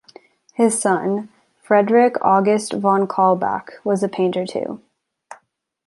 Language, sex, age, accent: English, female, 19-29, United States English